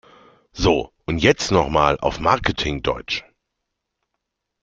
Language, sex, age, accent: German, male, 30-39, Deutschland Deutsch